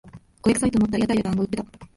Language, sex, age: Japanese, female, 19-29